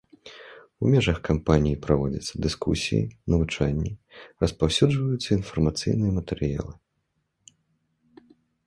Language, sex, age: Belarusian, male, 30-39